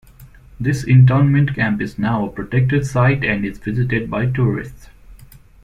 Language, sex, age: English, male, 19-29